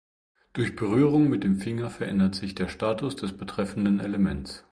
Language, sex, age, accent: German, male, 30-39, Deutschland Deutsch